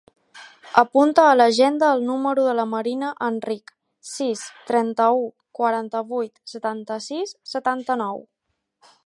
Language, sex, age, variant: Catalan, female, 19-29, Balear